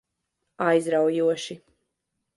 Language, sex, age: Latvian, female, 30-39